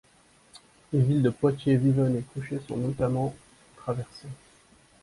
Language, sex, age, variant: French, male, 19-29, Français de métropole